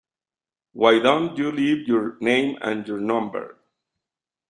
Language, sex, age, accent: Spanish, male, 50-59, México